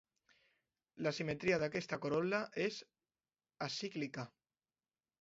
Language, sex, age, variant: Catalan, male, under 19, Alacantí